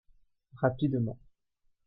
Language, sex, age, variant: French, male, 19-29, Français de métropole